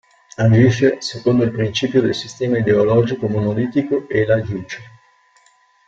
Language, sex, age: Italian, male, 40-49